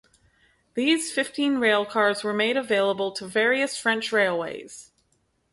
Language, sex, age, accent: English, female, 30-39, Canadian English